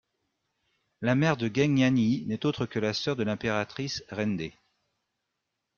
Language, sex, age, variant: French, male, 40-49, Français de métropole